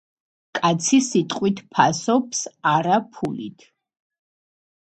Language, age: Georgian, under 19